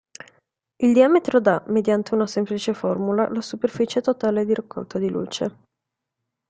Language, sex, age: Italian, female, 19-29